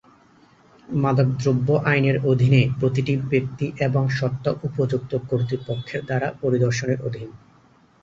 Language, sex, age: Bengali, male, 30-39